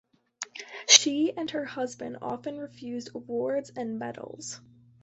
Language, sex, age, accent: English, female, under 19, United States English